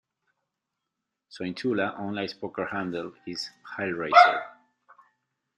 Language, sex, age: English, male, 30-39